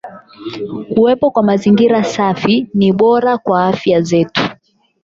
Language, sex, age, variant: Swahili, female, 19-29, Kiswahili cha Bara ya Tanzania